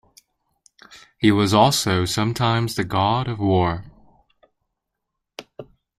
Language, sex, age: English, male, 19-29